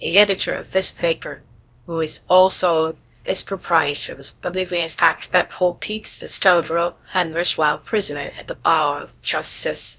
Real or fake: fake